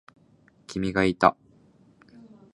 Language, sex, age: Japanese, male, 19-29